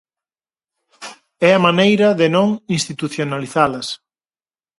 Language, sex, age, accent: Galician, male, 40-49, Normativo (estándar)